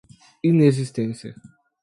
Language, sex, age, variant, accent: Portuguese, male, 19-29, Portuguese (Brasil), Gaucho